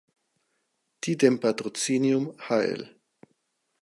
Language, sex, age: German, male, 50-59